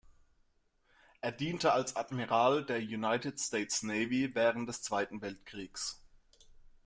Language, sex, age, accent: German, male, 19-29, Deutschland Deutsch